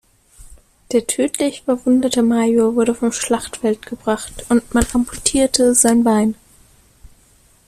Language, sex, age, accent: German, female, 19-29, Deutschland Deutsch